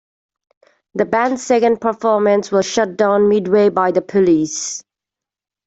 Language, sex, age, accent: English, female, 19-29, England English